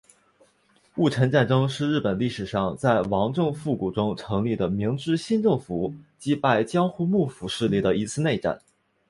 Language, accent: Chinese, 出生地：天津市; 出生地：山东省